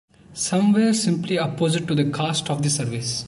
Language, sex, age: English, male, 19-29